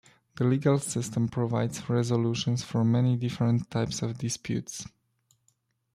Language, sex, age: English, male, 19-29